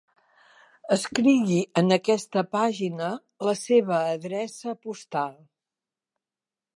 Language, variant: Catalan, Central